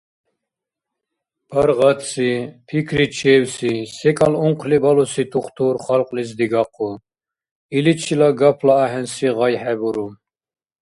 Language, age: Dargwa, 50-59